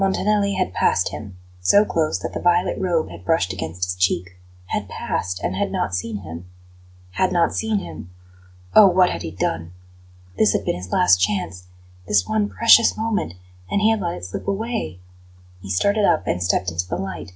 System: none